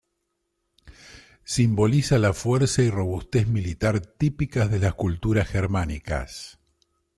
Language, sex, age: Spanish, male, 50-59